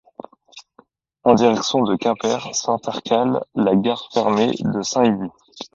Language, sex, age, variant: French, male, 19-29, Français de métropole